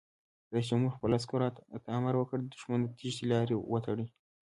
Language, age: Pashto, 19-29